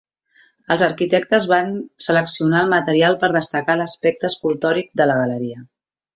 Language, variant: Catalan, Central